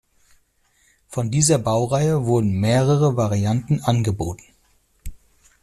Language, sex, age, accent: German, male, 40-49, Deutschland Deutsch